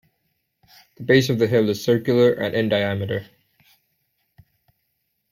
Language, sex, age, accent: English, male, 19-29, Canadian English